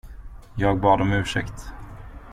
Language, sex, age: Swedish, male, 30-39